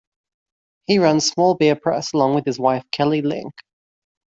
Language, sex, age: English, male, 19-29